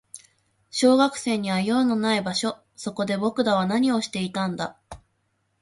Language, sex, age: Japanese, female, 19-29